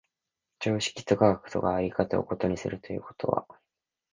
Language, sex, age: Japanese, male, 19-29